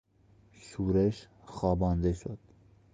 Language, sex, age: Persian, male, 19-29